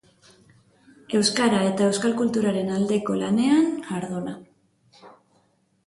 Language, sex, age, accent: Basque, female, 30-39, Mendebalekoa (Araba, Bizkaia, Gipuzkoako mendebaleko herri batzuk)